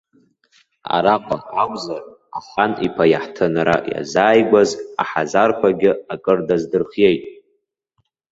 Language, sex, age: Abkhazian, male, under 19